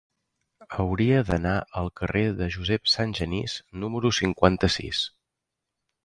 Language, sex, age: Catalan, male, 30-39